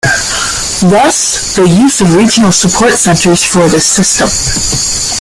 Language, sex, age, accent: English, female, 30-39, Canadian English